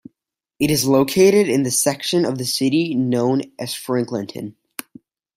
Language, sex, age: English, male, 19-29